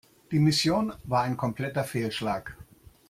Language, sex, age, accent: German, male, 60-69, Deutschland Deutsch